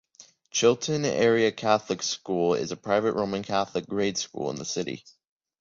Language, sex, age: English, male, under 19